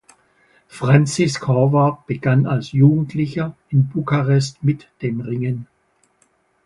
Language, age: German, 70-79